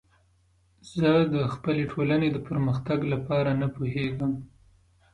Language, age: Pashto, 19-29